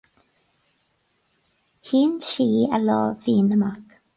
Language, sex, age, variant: Irish, female, 19-29, Gaeilge na Mumhan